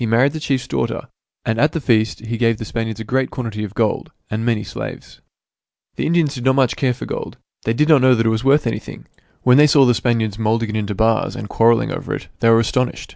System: none